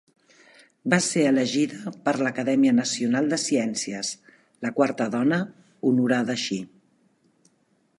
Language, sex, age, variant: Catalan, female, 50-59, Central